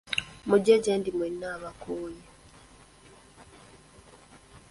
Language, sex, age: Ganda, female, 19-29